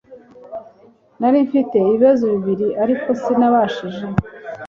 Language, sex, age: Kinyarwanda, female, 40-49